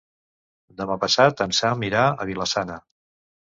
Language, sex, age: Catalan, male, 60-69